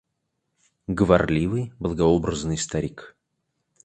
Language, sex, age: Russian, male, 19-29